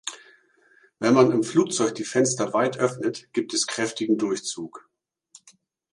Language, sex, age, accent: German, male, 50-59, Deutschland Deutsch